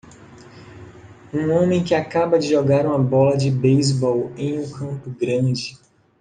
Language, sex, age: Portuguese, male, 30-39